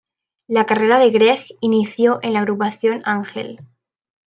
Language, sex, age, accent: Spanish, female, 19-29, España: Sur peninsular (Andalucia, Extremadura, Murcia)